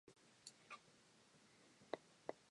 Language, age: English, 19-29